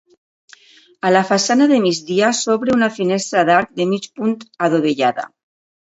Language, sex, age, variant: Catalan, female, 50-59, Valencià meridional